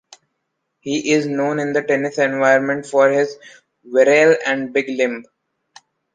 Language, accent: English, India and South Asia (India, Pakistan, Sri Lanka)